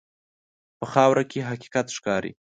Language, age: Pashto, 19-29